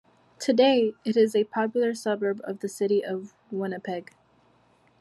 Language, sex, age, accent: English, female, 19-29, United States English